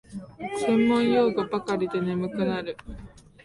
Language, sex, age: Japanese, female, 19-29